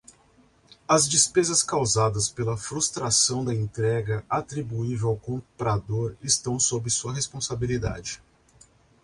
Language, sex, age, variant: Portuguese, male, 40-49, Portuguese (Brasil)